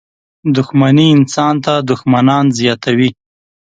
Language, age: Pashto, 19-29